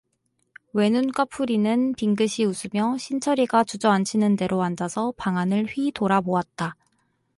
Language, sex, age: Korean, female, 19-29